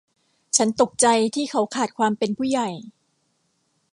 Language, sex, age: Thai, female, 50-59